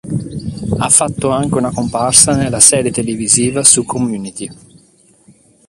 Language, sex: Italian, male